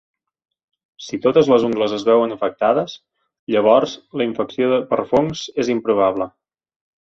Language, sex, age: Catalan, male, 30-39